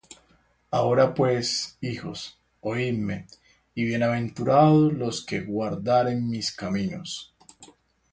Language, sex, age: Spanish, male, 19-29